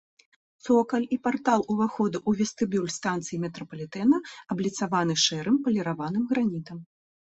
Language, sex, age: Belarusian, female, 30-39